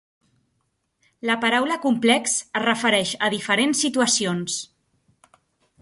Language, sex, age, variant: Catalan, female, 30-39, Central